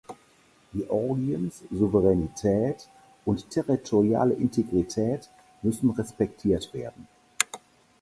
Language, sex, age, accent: German, male, 60-69, Deutschland Deutsch